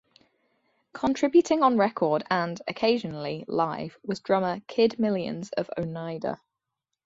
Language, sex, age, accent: English, female, 19-29, England English; New Zealand English